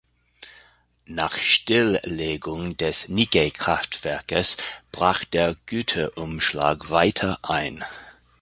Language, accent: German, Deutschland Deutsch